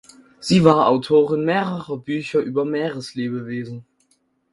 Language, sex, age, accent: German, male, under 19, Deutschland Deutsch